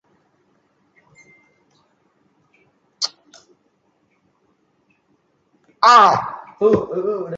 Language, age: English, 19-29